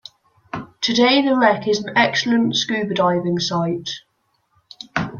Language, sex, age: English, female, 40-49